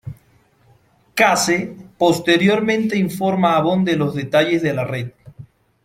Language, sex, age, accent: Spanish, male, 30-39, Caribe: Cuba, Venezuela, Puerto Rico, República Dominicana, Panamá, Colombia caribeña, México caribeño, Costa del golfo de México